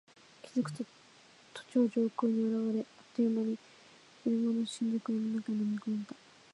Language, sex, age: Japanese, female, 19-29